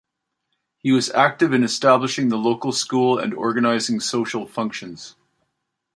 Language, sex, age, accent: English, male, 60-69, Canadian English